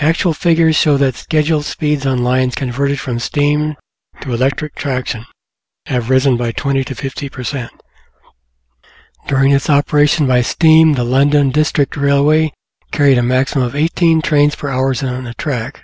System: none